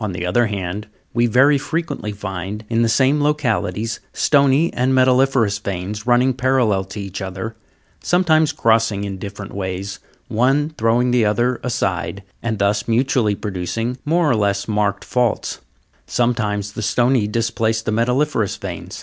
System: none